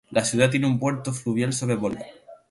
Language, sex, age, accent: Spanish, male, 19-29, España: Islas Canarias